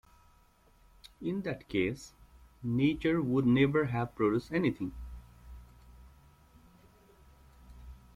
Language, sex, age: English, male, 30-39